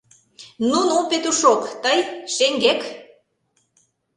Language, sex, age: Mari, female, 50-59